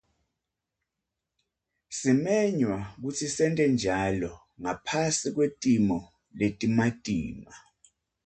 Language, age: Swati, 50-59